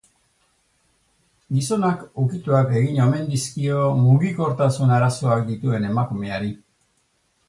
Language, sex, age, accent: Basque, male, 60-69, Erdialdekoa edo Nafarra (Gipuzkoa, Nafarroa)